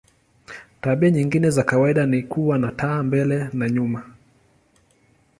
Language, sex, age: Swahili, male, 30-39